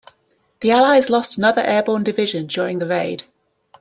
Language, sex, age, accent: English, female, 30-39, England English